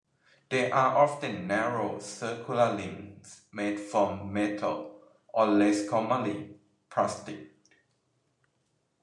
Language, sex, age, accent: English, male, 40-49, United States English